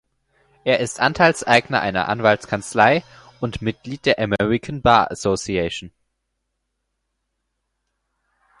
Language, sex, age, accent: German, male, 19-29, Deutschland Deutsch